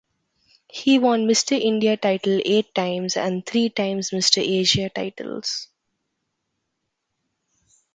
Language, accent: English, India and South Asia (India, Pakistan, Sri Lanka)